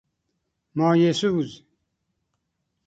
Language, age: Persian, 70-79